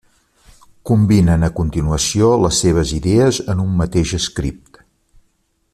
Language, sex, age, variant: Catalan, male, 50-59, Central